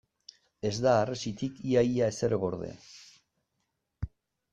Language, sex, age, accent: Basque, male, 60-69, Erdialdekoa edo Nafarra (Gipuzkoa, Nafarroa)